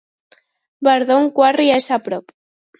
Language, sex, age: Catalan, female, under 19